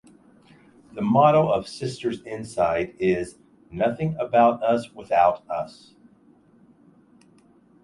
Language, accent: English, United States English